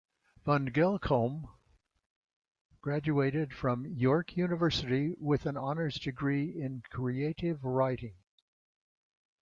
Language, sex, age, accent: English, male, 80-89, United States English